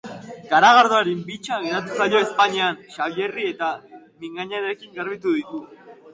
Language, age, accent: Basque, under 19, Mendebalekoa (Araba, Bizkaia, Gipuzkoako mendebaleko herri batzuk)